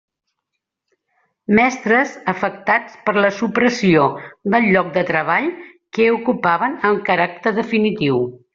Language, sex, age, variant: Catalan, female, 60-69, Central